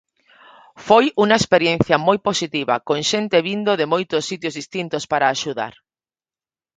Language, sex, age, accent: Galician, female, 40-49, Normativo (estándar)